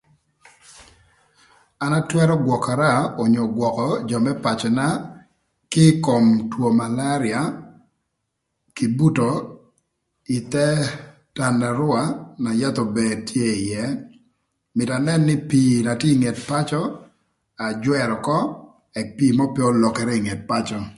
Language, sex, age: Thur, male, 30-39